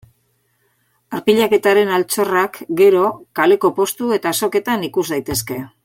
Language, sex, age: Basque, female, 60-69